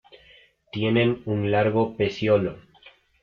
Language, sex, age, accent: Spanish, male, under 19, Andino-Pacífico: Colombia, Perú, Ecuador, oeste de Bolivia y Venezuela andina